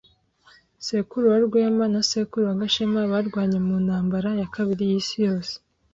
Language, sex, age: Kinyarwanda, female, 19-29